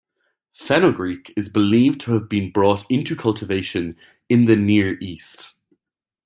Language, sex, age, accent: English, male, 19-29, Irish English